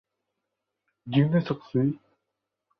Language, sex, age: Thai, male, 19-29